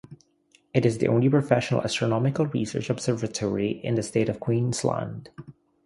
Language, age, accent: English, 30-39, Filipino